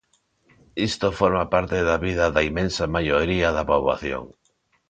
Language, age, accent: Galician, 40-49, Neofalante